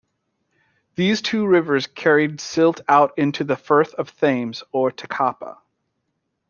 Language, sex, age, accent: English, male, 30-39, United States English